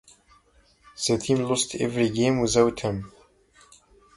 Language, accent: English, United States English